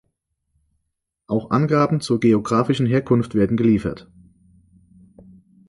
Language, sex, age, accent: German, male, 30-39, Deutschland Deutsch